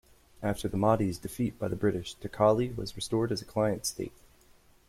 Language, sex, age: English, male, 30-39